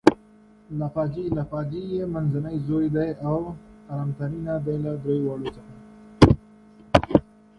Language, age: English, 19-29